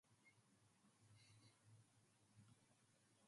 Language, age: English, 19-29